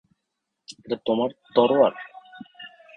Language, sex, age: Bengali, male, 30-39